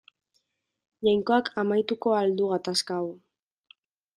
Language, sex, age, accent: Basque, female, 19-29, Mendebalekoa (Araba, Bizkaia, Gipuzkoako mendebaleko herri batzuk)